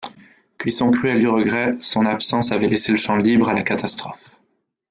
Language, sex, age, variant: French, male, 30-39, Français de métropole